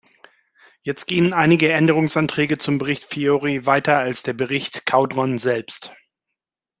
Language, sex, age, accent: German, male, 50-59, Deutschland Deutsch